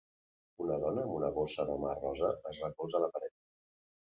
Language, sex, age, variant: Catalan, male, 50-59, Central